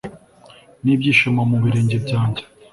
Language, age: Kinyarwanda, 19-29